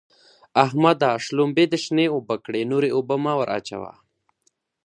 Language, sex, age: Pashto, male, under 19